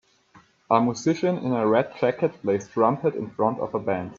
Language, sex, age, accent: English, male, 19-29, United States English